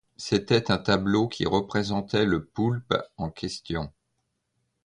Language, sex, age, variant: French, male, 50-59, Français de métropole